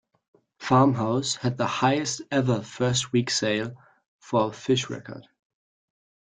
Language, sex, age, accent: English, male, 19-29, England English